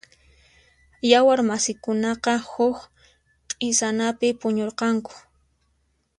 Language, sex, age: Puno Quechua, female, 19-29